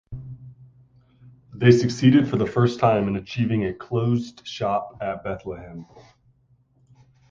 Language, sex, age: English, male, 30-39